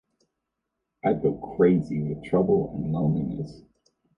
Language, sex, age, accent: English, male, 30-39, United States English